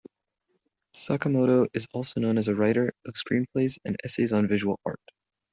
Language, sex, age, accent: English, male, under 19, United States English